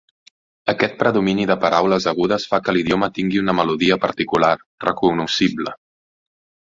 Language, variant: Catalan, Central